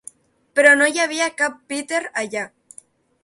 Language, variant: Catalan, Central